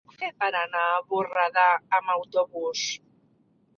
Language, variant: Catalan, Central